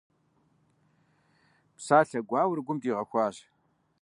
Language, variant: Kabardian, Адыгэбзэ (Къэбэрдей, Кирил, псоми зэдай)